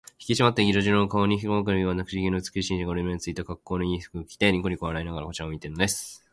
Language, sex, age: Japanese, male, 19-29